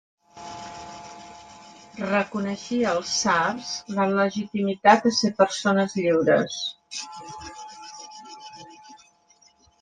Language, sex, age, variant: Catalan, female, 60-69, Central